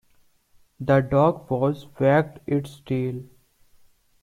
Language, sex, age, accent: English, male, 19-29, India and South Asia (India, Pakistan, Sri Lanka)